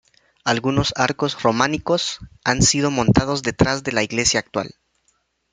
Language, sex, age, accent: Spanish, male, 19-29, América central